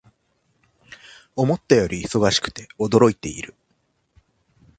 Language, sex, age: Japanese, male, 30-39